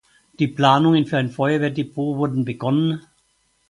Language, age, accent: German, 70-79, Deutschland Deutsch